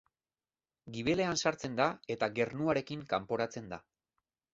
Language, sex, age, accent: Basque, male, 40-49, Mendebalekoa (Araba, Bizkaia, Gipuzkoako mendebaleko herri batzuk)